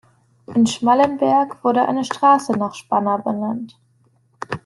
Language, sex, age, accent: German, female, 19-29, Deutschland Deutsch